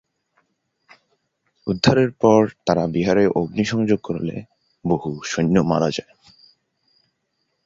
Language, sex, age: Bengali, male, 19-29